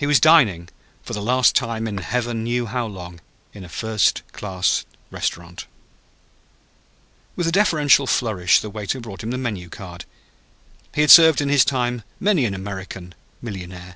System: none